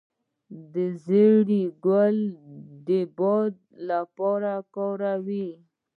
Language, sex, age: Pashto, female, 19-29